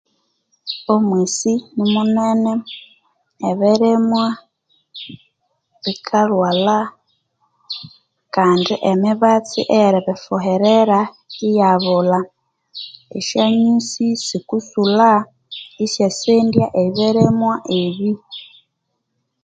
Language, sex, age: Konzo, female, 30-39